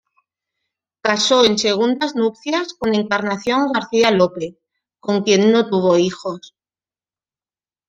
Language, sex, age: Spanish, female, 40-49